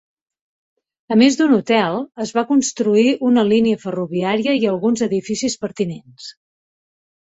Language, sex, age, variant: Catalan, female, 40-49, Central